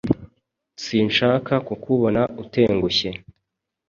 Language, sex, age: Kinyarwanda, male, 30-39